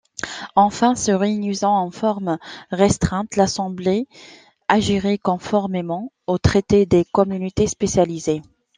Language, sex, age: French, female, 30-39